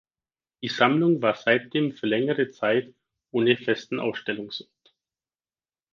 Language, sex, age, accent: German, male, 19-29, Deutschland Deutsch